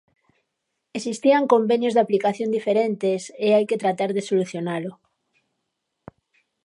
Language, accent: Galician, Oriental (común en zona oriental)